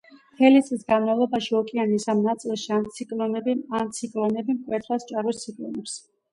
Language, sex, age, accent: Georgian, female, 40-49, ჩვეულებრივი